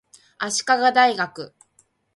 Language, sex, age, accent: Japanese, female, 40-49, 標準語